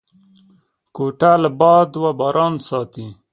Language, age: Pashto, 19-29